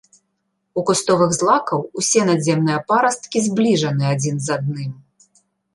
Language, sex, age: Belarusian, female, 30-39